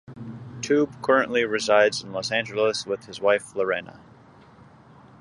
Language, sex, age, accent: English, male, 30-39, United States English